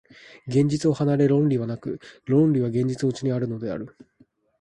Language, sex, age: Japanese, male, 19-29